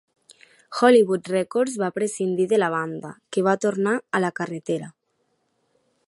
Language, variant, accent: Catalan, Nord-Occidental, central